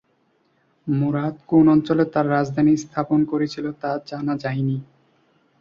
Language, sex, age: Bengali, male, 19-29